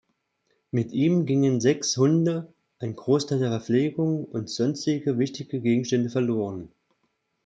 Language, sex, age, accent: German, male, 40-49, Deutschland Deutsch